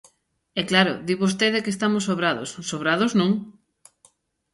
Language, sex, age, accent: Galician, female, 30-39, Oriental (común en zona oriental)